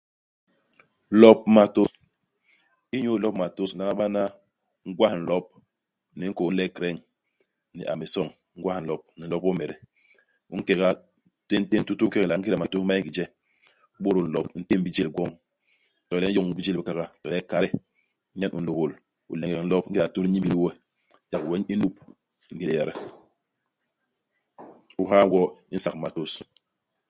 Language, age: Basaa, 40-49